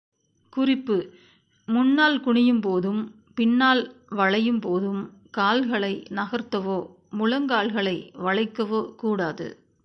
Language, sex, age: Tamil, female, 40-49